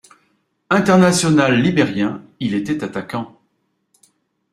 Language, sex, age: French, male, 40-49